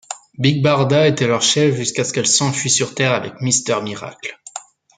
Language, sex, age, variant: French, male, 19-29, Français de métropole